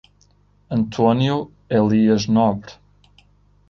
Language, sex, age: Portuguese, male, 19-29